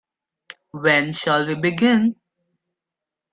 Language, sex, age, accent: English, male, 19-29, India and South Asia (India, Pakistan, Sri Lanka)